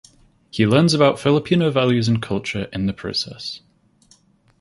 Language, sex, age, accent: English, male, under 19, England English